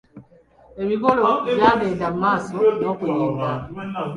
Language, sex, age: Ganda, male, 19-29